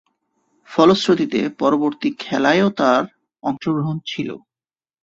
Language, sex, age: Bengali, male, 30-39